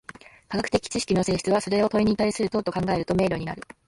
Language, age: Japanese, 19-29